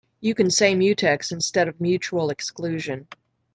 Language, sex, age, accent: English, female, 60-69, United States English